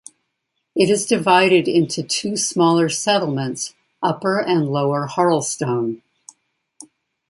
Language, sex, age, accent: English, female, 60-69, United States English